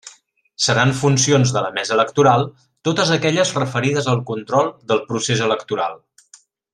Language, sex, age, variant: Catalan, male, 40-49, Central